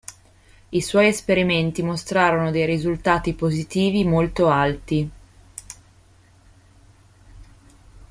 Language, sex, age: Italian, female, 19-29